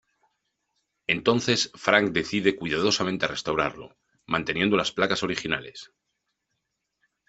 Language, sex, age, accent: Spanish, male, 40-49, España: Centro-Sur peninsular (Madrid, Toledo, Castilla-La Mancha)